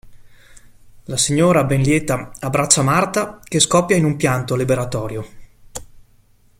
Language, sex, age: Italian, male, 40-49